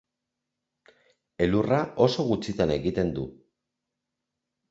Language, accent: Basque, Erdialdekoa edo Nafarra (Gipuzkoa, Nafarroa)